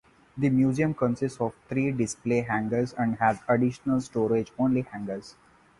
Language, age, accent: English, 19-29, India and South Asia (India, Pakistan, Sri Lanka)